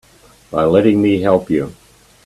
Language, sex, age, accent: English, male, 80-89, Australian English